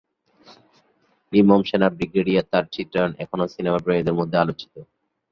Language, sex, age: Bengali, male, 19-29